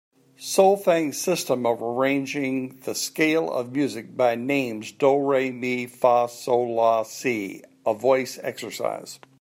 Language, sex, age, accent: English, male, 60-69, United States English